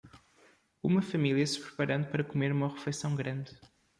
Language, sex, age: Portuguese, male, 19-29